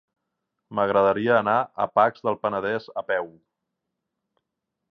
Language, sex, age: Catalan, male, 40-49